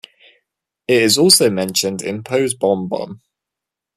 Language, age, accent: English, 19-29, England English